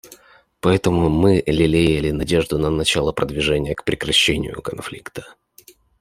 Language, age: Russian, 19-29